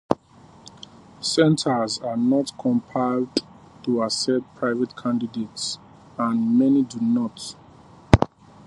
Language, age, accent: English, 30-39, England English